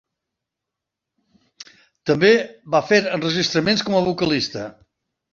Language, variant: Catalan, Septentrional